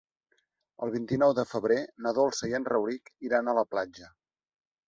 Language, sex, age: Catalan, male, 19-29